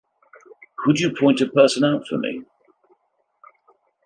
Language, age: English, 60-69